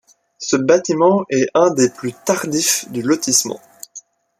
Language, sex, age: French, male, under 19